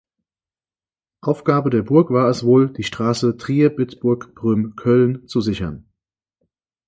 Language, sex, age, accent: German, male, 30-39, Deutschland Deutsch